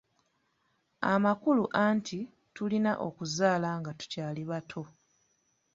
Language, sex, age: Ganda, female, 19-29